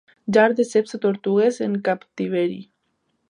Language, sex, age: Catalan, female, under 19